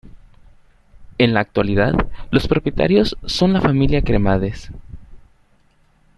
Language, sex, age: Spanish, male, under 19